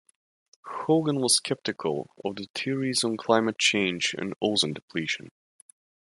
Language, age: English, 19-29